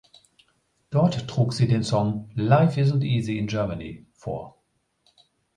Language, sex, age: German, male, 50-59